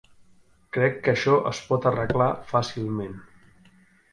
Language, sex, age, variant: Catalan, male, 50-59, Central